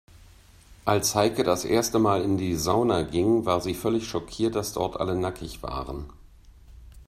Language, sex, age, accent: German, male, 50-59, Deutschland Deutsch